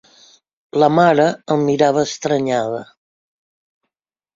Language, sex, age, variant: Catalan, female, 60-69, Central